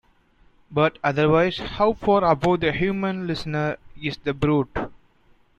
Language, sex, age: English, male, 19-29